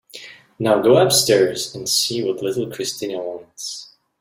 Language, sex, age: English, male, 30-39